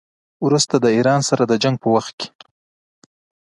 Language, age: Pashto, 19-29